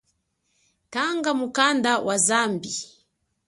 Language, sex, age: Chokwe, female, 30-39